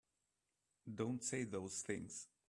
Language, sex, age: English, male, 50-59